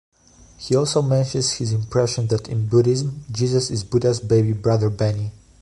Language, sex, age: English, male, 19-29